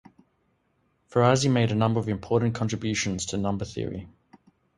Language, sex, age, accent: English, male, 30-39, Australian English